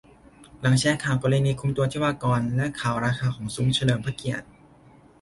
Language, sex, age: Thai, male, 19-29